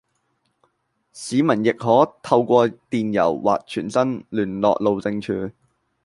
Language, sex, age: Cantonese, male, 19-29